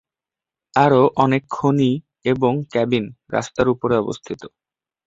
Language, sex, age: Bengali, male, under 19